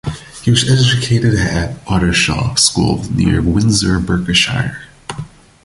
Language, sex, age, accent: English, male, 19-29, United States English